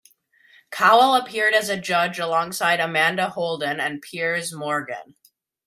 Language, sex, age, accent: English, male, under 19, United States English